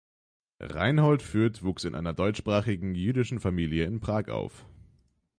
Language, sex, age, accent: German, male, under 19, Deutschland Deutsch; Österreichisches Deutsch